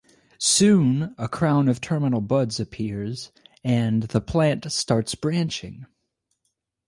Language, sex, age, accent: English, male, 19-29, United States English